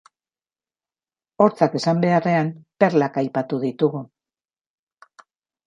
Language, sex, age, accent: Basque, female, 60-69, Erdialdekoa edo Nafarra (Gipuzkoa, Nafarroa)